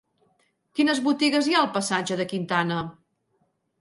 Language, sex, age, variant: Catalan, female, 40-49, Central